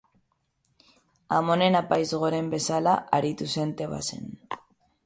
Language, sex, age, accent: Basque, female, 19-29, Mendebalekoa (Araba, Bizkaia, Gipuzkoako mendebaleko herri batzuk)